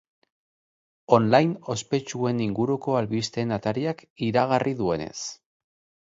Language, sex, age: Basque, male, 40-49